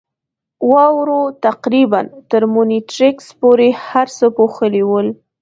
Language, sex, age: Pashto, female, 19-29